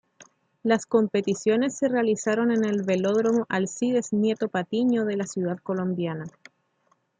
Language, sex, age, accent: Spanish, female, 30-39, Chileno: Chile, Cuyo